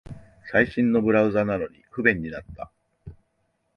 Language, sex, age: Japanese, male, 50-59